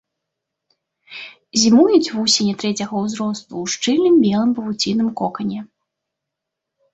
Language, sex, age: Belarusian, female, 30-39